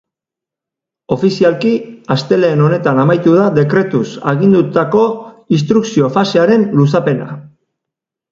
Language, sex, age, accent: Basque, male, 40-49, Erdialdekoa edo Nafarra (Gipuzkoa, Nafarroa)